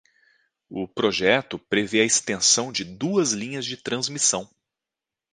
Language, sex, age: Portuguese, male, 30-39